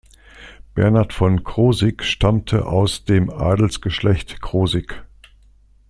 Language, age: German, 60-69